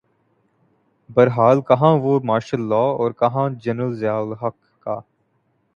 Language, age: Urdu, 19-29